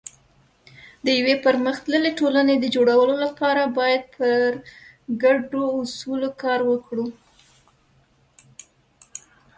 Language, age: Pashto, 30-39